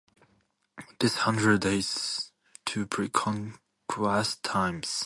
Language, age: English, 19-29